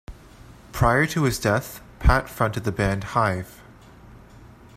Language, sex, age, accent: English, male, 19-29, Canadian English